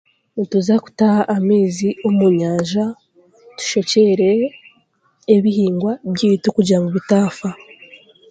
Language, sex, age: Chiga, female, 19-29